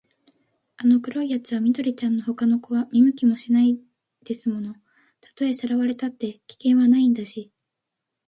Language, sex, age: Japanese, female, under 19